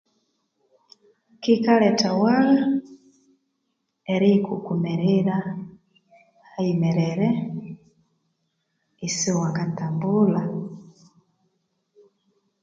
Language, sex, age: Konzo, female, 30-39